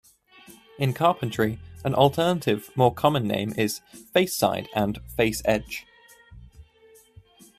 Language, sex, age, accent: English, male, 19-29, England English